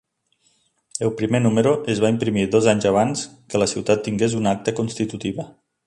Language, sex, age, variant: Catalan, male, 40-49, Nord-Occidental